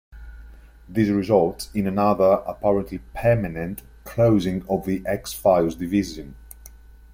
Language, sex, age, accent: English, male, 30-39, England English